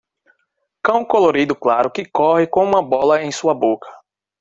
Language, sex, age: Portuguese, male, 30-39